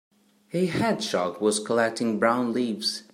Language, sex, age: English, male, 30-39